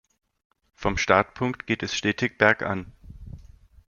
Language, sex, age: German, male, 30-39